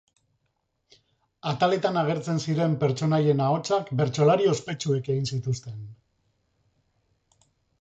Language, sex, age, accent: Basque, male, 50-59, Mendebalekoa (Araba, Bizkaia, Gipuzkoako mendebaleko herri batzuk)